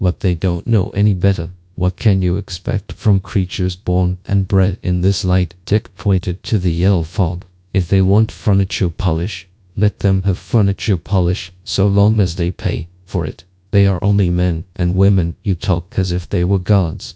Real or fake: fake